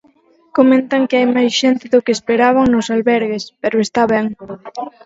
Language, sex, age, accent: Galician, female, 19-29, Atlántico (seseo e gheada)